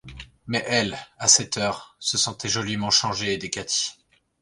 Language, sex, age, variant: French, male, 30-39, Français de métropole